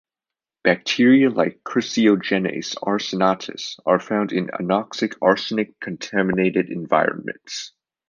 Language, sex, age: English, male, under 19